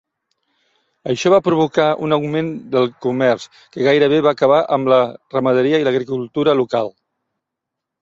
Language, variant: Catalan, Central